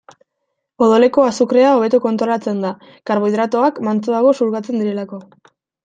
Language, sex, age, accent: Basque, female, 19-29, Mendebalekoa (Araba, Bizkaia, Gipuzkoako mendebaleko herri batzuk)